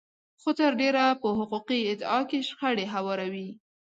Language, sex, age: Pashto, female, 19-29